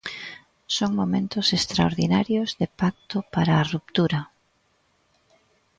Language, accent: Galician, Central (gheada)